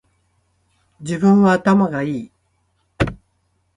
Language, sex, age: Japanese, female, 60-69